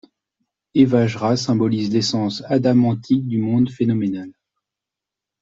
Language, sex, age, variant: French, male, 40-49, Français de métropole